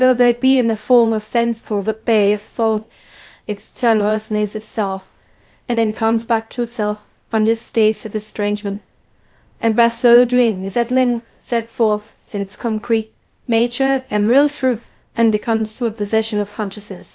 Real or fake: fake